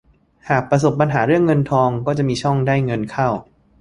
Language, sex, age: Thai, male, 30-39